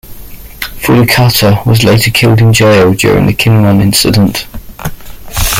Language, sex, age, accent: English, male, 40-49, England English